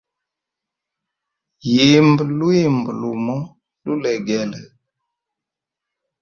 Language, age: Hemba, 19-29